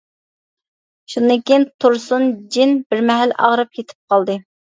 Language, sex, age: Uyghur, female, 19-29